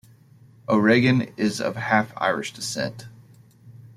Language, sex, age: English, male, 30-39